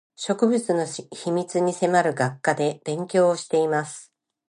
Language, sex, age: Japanese, female, 50-59